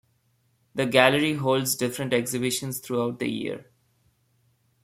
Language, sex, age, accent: English, male, 19-29, India and South Asia (India, Pakistan, Sri Lanka)